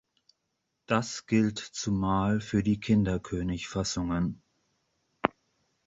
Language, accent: German, Deutschland Deutsch